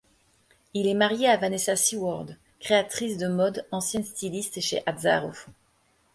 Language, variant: French, Français de métropole